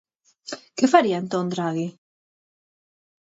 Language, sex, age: Galician, female, 40-49